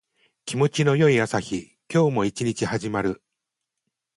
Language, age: Japanese, 60-69